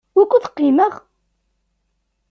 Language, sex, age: Kabyle, female, 19-29